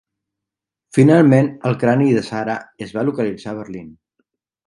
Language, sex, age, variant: Catalan, male, 30-39, Central